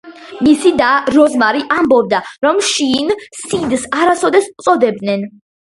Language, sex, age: Georgian, female, under 19